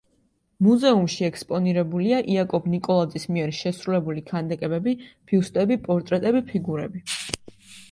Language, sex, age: Georgian, female, 19-29